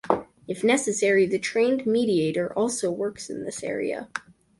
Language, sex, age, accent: English, male, under 19, Canadian English